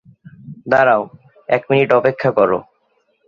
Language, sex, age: Bengali, male, 19-29